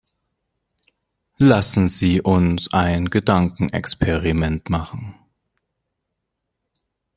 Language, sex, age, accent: German, male, 19-29, Deutschland Deutsch